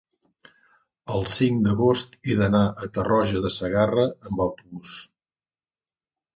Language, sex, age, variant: Catalan, male, 50-59, Septentrional